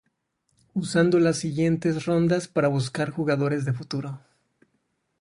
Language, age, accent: Spanish, 30-39, México